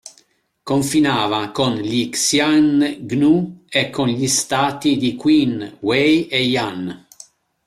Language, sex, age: Italian, male, 50-59